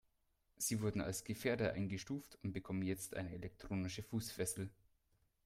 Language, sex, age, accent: German, male, 19-29, Deutschland Deutsch